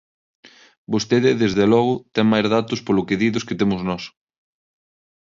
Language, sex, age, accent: Galician, male, 19-29, Central (gheada); Neofalante